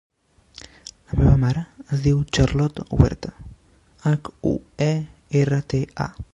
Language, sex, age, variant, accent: Catalan, male, under 19, Central, central